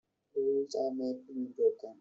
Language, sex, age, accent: English, male, 19-29, India and South Asia (India, Pakistan, Sri Lanka)